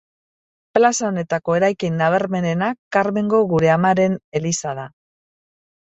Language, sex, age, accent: Basque, female, 50-59, Mendebalekoa (Araba, Bizkaia, Gipuzkoako mendebaleko herri batzuk)